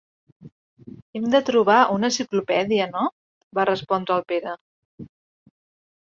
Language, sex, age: Catalan, female, 30-39